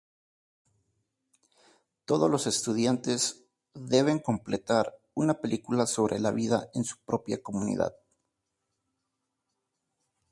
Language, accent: Spanish, México